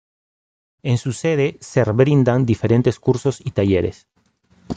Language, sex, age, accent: Spanish, male, 30-39, Andino-Pacífico: Colombia, Perú, Ecuador, oeste de Bolivia y Venezuela andina